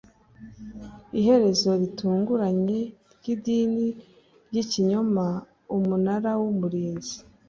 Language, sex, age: Kinyarwanda, female, 19-29